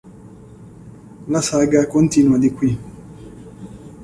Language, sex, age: Italian, male, 19-29